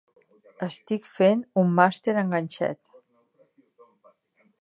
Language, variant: Catalan, Central